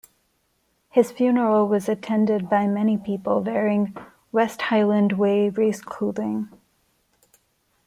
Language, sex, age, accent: English, female, 30-39, India and South Asia (India, Pakistan, Sri Lanka)